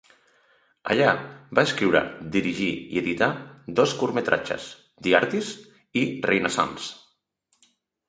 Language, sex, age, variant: Catalan, male, 40-49, Central